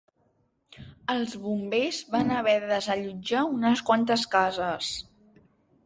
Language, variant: Catalan, Central